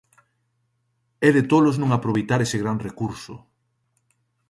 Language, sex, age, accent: Galician, male, 40-49, Central (gheada)